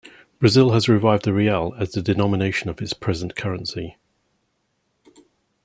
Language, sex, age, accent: English, male, 50-59, England English